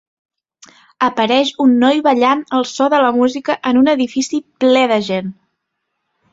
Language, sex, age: Catalan, female, 30-39